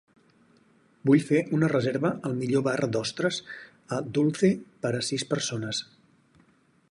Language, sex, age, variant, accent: Catalan, male, 40-49, Central, central